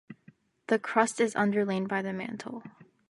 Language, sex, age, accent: English, female, under 19, United States English